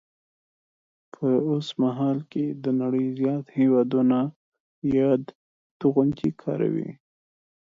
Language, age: Pashto, 19-29